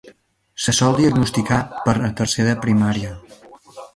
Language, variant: Catalan, Septentrional